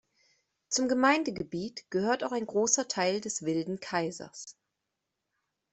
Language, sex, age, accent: German, female, 30-39, Deutschland Deutsch